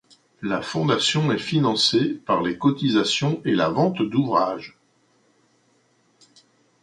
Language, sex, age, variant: French, male, 60-69, Français de métropole